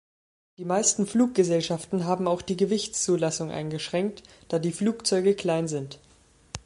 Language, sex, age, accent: German, male, under 19, Deutschland Deutsch